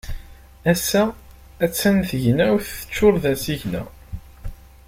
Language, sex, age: Kabyle, male, 19-29